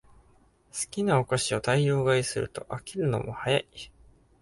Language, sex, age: Japanese, male, 19-29